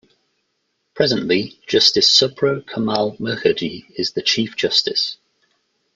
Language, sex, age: English, male, 30-39